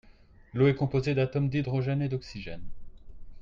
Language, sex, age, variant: French, male, 30-39, Français de métropole